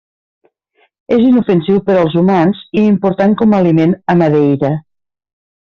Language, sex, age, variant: Catalan, female, 50-59, Septentrional